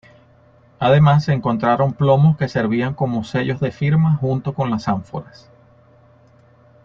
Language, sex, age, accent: Spanish, male, 30-39, Andino-Pacífico: Colombia, Perú, Ecuador, oeste de Bolivia y Venezuela andina